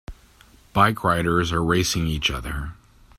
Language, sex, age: English, male, 40-49